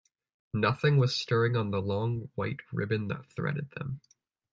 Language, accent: English, United States English